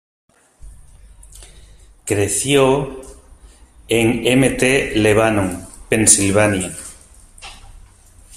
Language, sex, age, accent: Spanish, male, 50-59, España: Sur peninsular (Andalucia, Extremadura, Murcia)